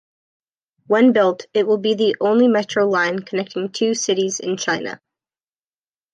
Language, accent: English, United States English